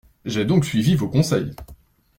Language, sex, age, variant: French, male, 19-29, Français de métropole